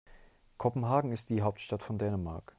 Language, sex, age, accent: German, male, 19-29, Deutschland Deutsch